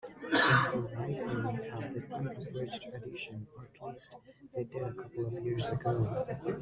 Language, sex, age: English, male, 19-29